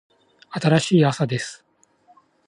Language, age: Japanese, 40-49